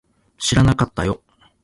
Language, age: Japanese, 40-49